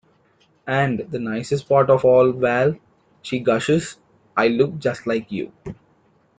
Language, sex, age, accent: English, male, 19-29, India and South Asia (India, Pakistan, Sri Lanka)